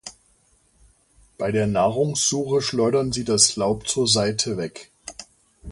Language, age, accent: German, 50-59, Deutschland Deutsch